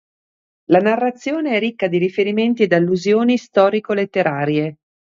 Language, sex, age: Italian, female, 40-49